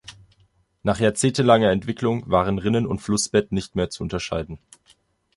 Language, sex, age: German, male, 19-29